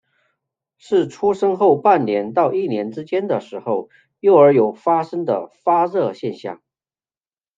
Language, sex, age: Chinese, male, 40-49